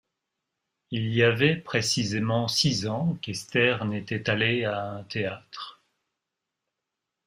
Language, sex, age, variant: French, male, 50-59, Français de métropole